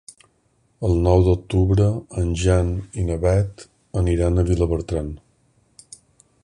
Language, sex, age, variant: Catalan, male, 50-59, Balear